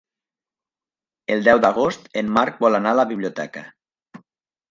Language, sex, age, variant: Catalan, male, 40-49, Nord-Occidental